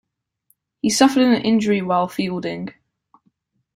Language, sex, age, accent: English, male, under 19, England English